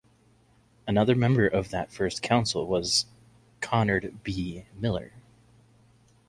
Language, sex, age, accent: English, male, 30-39, United States English